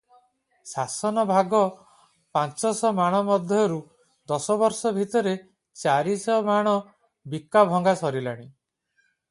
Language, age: Odia, 40-49